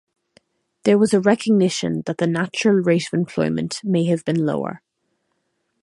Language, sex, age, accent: English, female, under 19, Irish English